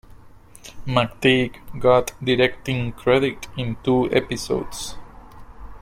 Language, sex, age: English, male, 30-39